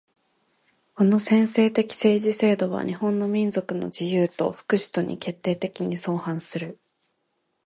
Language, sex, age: Japanese, female, 19-29